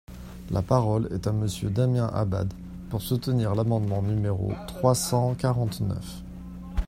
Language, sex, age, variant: French, male, 40-49, Français de métropole